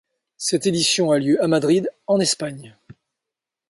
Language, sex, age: French, male, 50-59